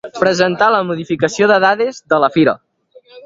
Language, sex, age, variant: Catalan, male, under 19, Central